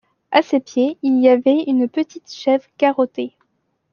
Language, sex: French, female